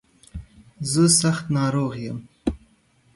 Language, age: Pashto, 19-29